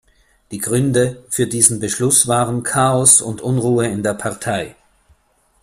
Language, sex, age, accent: German, male, 40-49, Österreichisches Deutsch